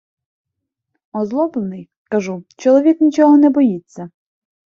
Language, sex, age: Ukrainian, female, 19-29